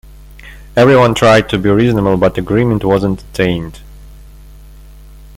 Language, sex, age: English, male, 30-39